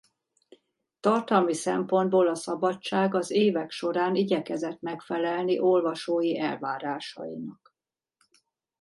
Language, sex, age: Hungarian, female, 50-59